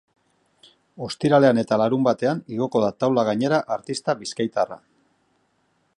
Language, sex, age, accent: Basque, male, 40-49, Mendebalekoa (Araba, Bizkaia, Gipuzkoako mendebaleko herri batzuk)